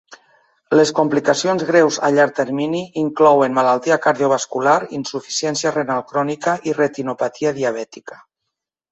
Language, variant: Catalan, Nord-Occidental